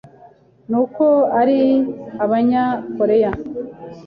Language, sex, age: Kinyarwanda, male, 19-29